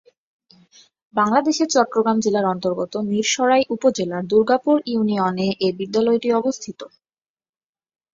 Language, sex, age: Bengali, female, 19-29